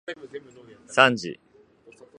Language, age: Japanese, 19-29